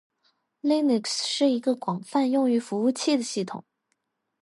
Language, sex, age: Chinese, female, 19-29